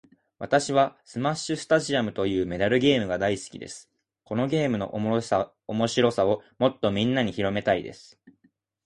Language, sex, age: Japanese, male, 19-29